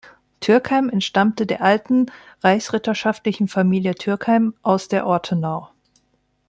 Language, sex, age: German, female, 30-39